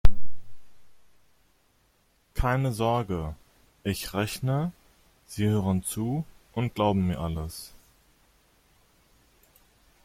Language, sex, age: German, male, 30-39